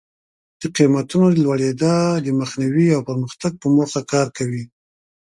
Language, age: Pashto, 60-69